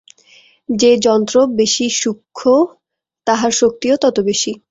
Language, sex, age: Bengali, female, 19-29